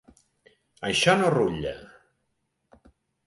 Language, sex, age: Catalan, male, 50-59